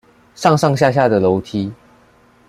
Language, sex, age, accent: Chinese, male, under 19, 出生地：臺中市